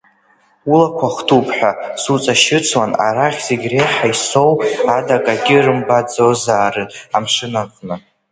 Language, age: Abkhazian, under 19